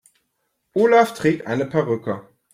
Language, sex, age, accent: German, male, 30-39, Deutschland Deutsch